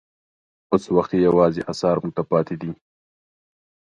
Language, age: Pashto, 30-39